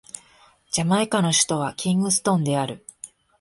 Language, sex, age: Japanese, female, 40-49